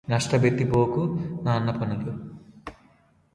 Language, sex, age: Telugu, male, under 19